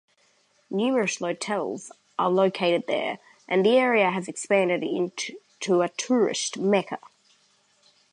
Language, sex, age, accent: English, male, under 19, New Zealand English